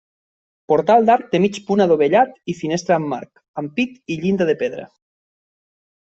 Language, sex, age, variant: Catalan, male, 19-29, Nord-Occidental